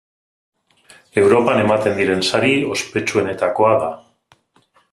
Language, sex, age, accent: Basque, male, 40-49, Mendebalekoa (Araba, Bizkaia, Gipuzkoako mendebaleko herri batzuk)